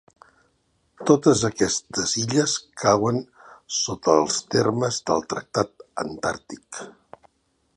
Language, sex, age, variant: Catalan, male, 50-59, Central